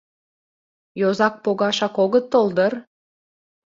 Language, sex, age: Mari, female, 19-29